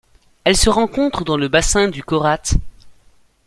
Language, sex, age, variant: French, male, under 19, Français de métropole